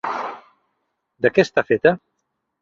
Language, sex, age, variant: Catalan, male, 60-69, Central